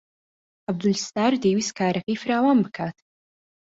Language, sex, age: Central Kurdish, female, 19-29